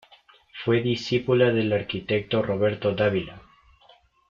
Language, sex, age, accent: Spanish, male, under 19, Andino-Pacífico: Colombia, Perú, Ecuador, oeste de Bolivia y Venezuela andina